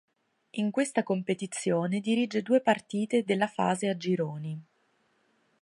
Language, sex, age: Italian, female, 19-29